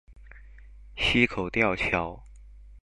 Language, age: Chinese, 19-29